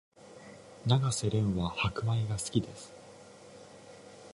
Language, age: Japanese, 19-29